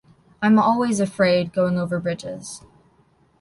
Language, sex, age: English, female, under 19